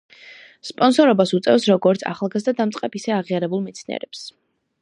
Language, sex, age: Georgian, female, under 19